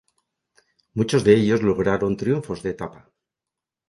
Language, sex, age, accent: Spanish, male, 60-69, España: Norte peninsular (Asturias, Castilla y León, Cantabria, País Vasco, Navarra, Aragón, La Rioja, Guadalajara, Cuenca)